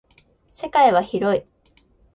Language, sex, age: Japanese, female, 19-29